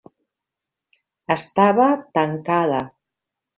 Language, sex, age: Catalan, female, 50-59